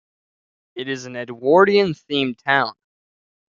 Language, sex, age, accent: English, male, under 19, Canadian English